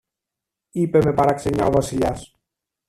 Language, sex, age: Greek, male, 30-39